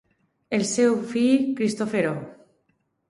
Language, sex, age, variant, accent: Catalan, female, 19-29, Alacantí, valencià